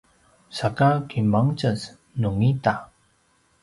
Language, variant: Paiwan, pinayuanan a kinaikacedasan (東排灣語)